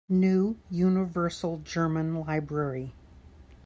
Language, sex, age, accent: English, female, 60-69, United States English